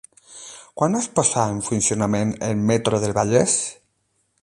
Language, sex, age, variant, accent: Catalan, male, 40-49, Alacantí, Barcelona